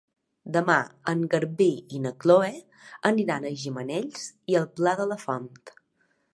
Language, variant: Catalan, Balear